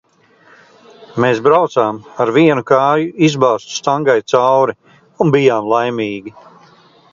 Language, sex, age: Latvian, male, 50-59